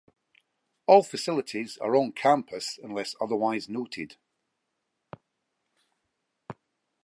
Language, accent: English, Scottish English